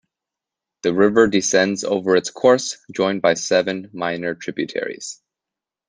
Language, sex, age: English, male, 30-39